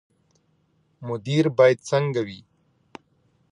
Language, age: Pashto, 30-39